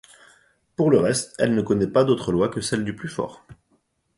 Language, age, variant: French, 30-39, Français de métropole